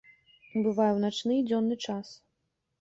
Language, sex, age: Belarusian, female, 30-39